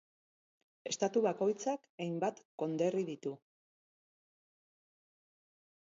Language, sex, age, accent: Basque, female, 50-59, Erdialdekoa edo Nafarra (Gipuzkoa, Nafarroa)